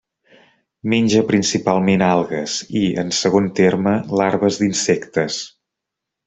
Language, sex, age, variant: Catalan, male, 30-39, Central